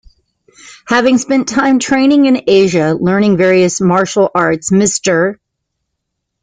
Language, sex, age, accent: English, female, 50-59, United States English